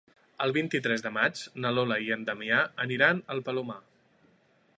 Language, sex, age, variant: Catalan, male, 19-29, Central